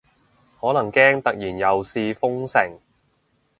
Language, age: Cantonese, 19-29